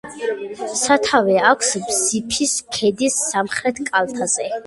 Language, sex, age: Georgian, female, 19-29